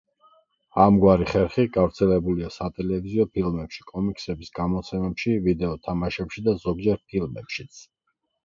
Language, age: Georgian, 50-59